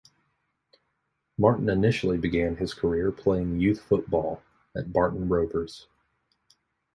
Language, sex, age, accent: English, male, 30-39, United States English